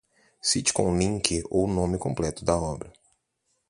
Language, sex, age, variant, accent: Portuguese, male, 19-29, Portuguese (Brasil), Paulista